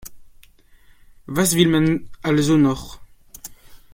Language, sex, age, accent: German, male, under 19, Französisch Deutsch